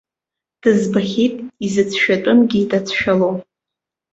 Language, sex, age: Abkhazian, female, 19-29